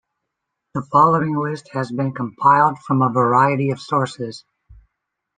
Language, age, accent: English, 30-39, United States English